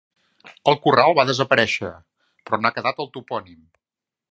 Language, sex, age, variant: Catalan, male, 40-49, Central